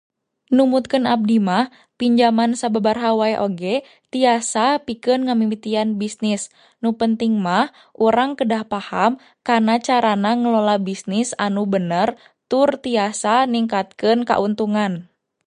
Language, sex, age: Sundanese, female, 19-29